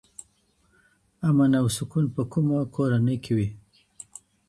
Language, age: Pashto, 50-59